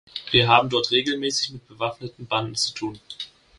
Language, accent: German, Deutschland Deutsch